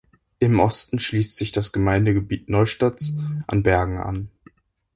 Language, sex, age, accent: German, male, under 19, Deutschland Deutsch